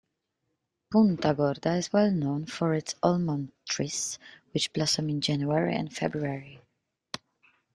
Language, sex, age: English, female, 40-49